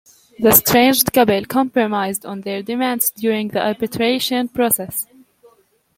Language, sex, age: English, female, 19-29